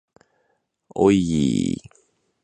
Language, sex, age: Japanese, male, 19-29